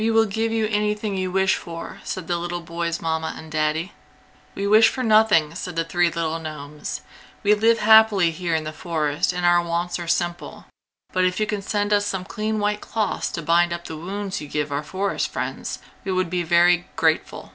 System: none